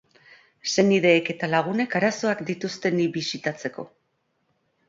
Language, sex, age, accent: Basque, female, 40-49, Erdialdekoa edo Nafarra (Gipuzkoa, Nafarroa)